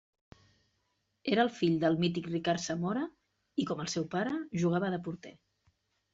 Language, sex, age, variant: Catalan, female, 40-49, Central